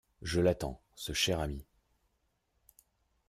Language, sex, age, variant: French, male, 30-39, Français de métropole